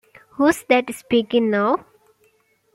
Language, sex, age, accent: English, female, 19-29, United States English